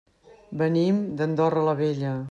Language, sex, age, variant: Catalan, female, 50-59, Central